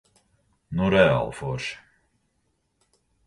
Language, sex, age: Latvian, male, 40-49